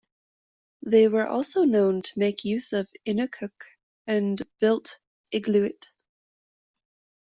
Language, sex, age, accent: English, female, 30-39, Canadian English